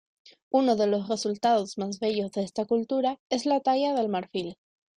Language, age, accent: Spanish, 19-29, Chileno: Chile, Cuyo